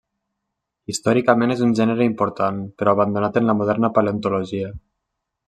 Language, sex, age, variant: Catalan, male, 19-29, Nord-Occidental